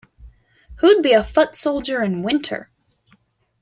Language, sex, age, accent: English, female, under 19, United States English